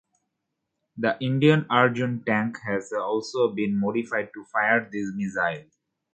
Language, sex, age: English, male, 30-39